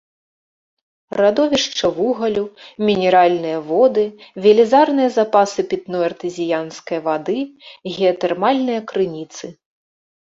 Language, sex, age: Belarusian, female, 40-49